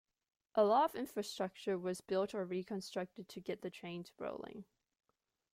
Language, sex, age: English, female, 19-29